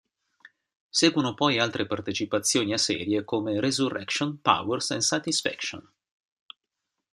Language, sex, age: Italian, male, 50-59